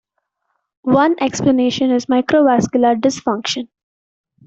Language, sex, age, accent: English, female, 19-29, India and South Asia (India, Pakistan, Sri Lanka)